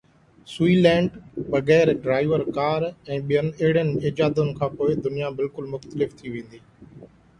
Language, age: Sindhi, under 19